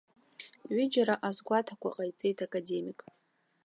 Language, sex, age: Abkhazian, female, 19-29